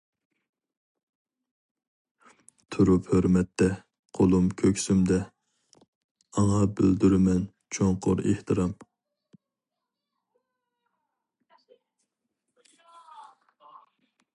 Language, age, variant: Uyghur, 19-29, ئۇيغۇر تىلى